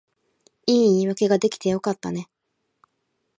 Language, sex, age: Japanese, female, 19-29